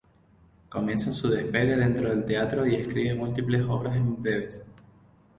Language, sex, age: Spanish, male, 19-29